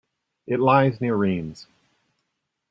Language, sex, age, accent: English, male, 60-69, United States English